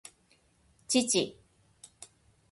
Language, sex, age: Japanese, female, 50-59